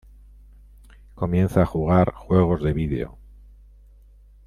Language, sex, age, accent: Spanish, male, 50-59, España: Norte peninsular (Asturias, Castilla y León, Cantabria, País Vasco, Navarra, Aragón, La Rioja, Guadalajara, Cuenca)